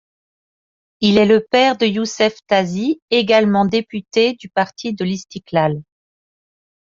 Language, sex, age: French, female, 40-49